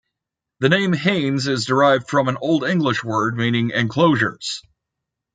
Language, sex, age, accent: English, male, 30-39, United States English